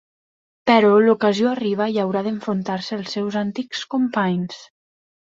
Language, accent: Catalan, valencià